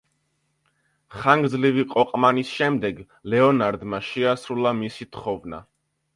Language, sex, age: Georgian, male, under 19